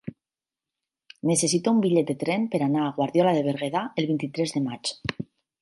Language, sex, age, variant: Catalan, female, 40-49, Nord-Occidental